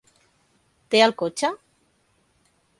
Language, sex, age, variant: Catalan, female, 40-49, Central